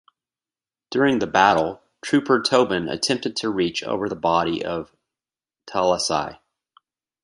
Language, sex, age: English, male, 40-49